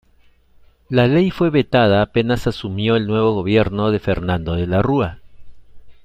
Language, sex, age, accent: Spanish, male, 50-59, Andino-Pacífico: Colombia, Perú, Ecuador, oeste de Bolivia y Venezuela andina